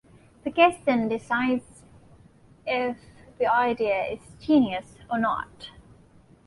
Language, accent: English, United States English